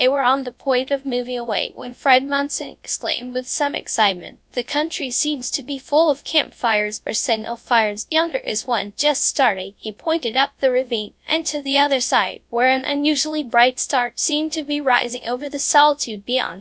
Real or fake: fake